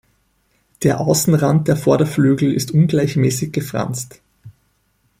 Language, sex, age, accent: German, male, 30-39, Österreichisches Deutsch